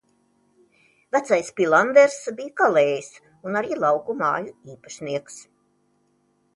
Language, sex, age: Latvian, female, 60-69